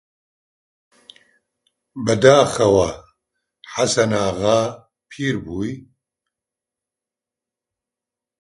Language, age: Central Kurdish, 60-69